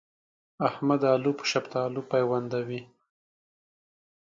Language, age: Pashto, 19-29